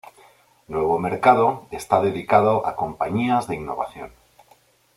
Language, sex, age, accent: Spanish, male, 40-49, España: Norte peninsular (Asturias, Castilla y León, Cantabria, País Vasco, Navarra, Aragón, La Rioja, Guadalajara, Cuenca)